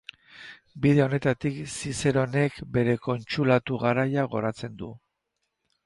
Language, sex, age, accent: Basque, male, 60-69, Erdialdekoa edo Nafarra (Gipuzkoa, Nafarroa)